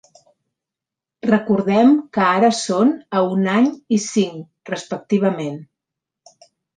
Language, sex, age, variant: Catalan, female, 50-59, Central